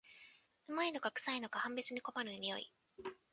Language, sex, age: Japanese, female, 19-29